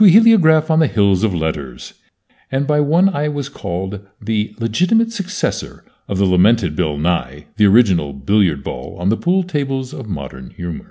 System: none